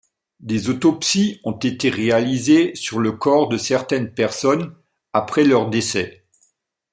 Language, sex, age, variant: French, male, 50-59, Français de métropole